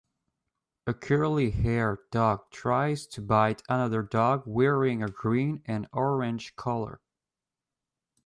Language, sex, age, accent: English, male, 19-29, Canadian English